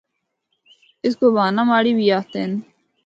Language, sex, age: Northern Hindko, female, 19-29